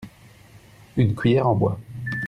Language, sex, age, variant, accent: French, male, 30-39, Français d'Europe, Français de Belgique